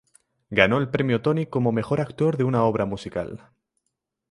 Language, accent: Spanish, España: Centro-Sur peninsular (Madrid, Toledo, Castilla-La Mancha)